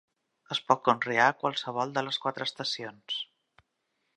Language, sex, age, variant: Catalan, female, 50-59, Central